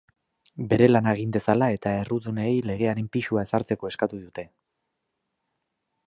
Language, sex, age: Basque, male, 30-39